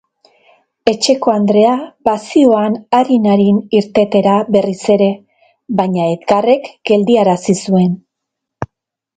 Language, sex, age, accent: Basque, female, 50-59, Mendebalekoa (Araba, Bizkaia, Gipuzkoako mendebaleko herri batzuk)